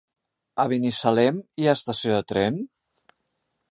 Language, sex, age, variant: Catalan, male, 60-69, Central